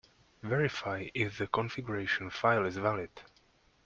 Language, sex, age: English, male, 30-39